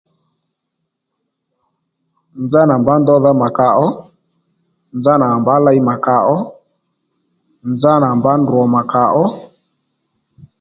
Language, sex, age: Lendu, male, 30-39